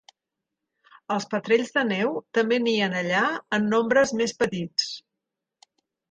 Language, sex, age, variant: Catalan, female, 50-59, Central